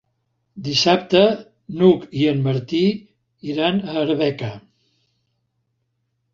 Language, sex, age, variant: Catalan, male, 70-79, Central